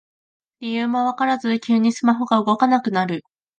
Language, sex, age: Japanese, female, under 19